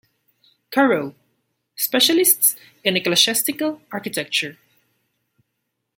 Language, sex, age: English, male, 19-29